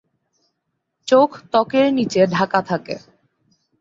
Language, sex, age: Bengali, female, 19-29